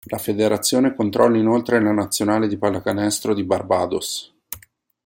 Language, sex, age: Italian, male, 30-39